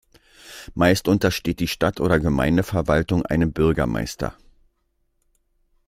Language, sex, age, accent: German, male, 60-69, Deutschland Deutsch